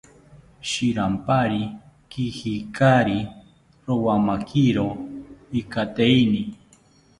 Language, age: South Ucayali Ashéninka, 40-49